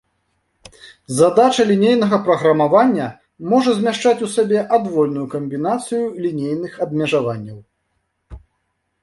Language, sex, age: Belarusian, male, 40-49